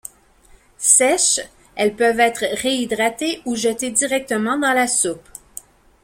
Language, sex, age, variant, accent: French, female, 40-49, Français d'Amérique du Nord, Français du Canada